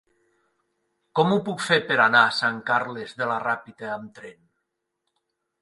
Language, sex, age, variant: Catalan, male, 50-59, Nord-Occidental